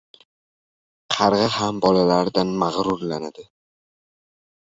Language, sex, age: Uzbek, male, under 19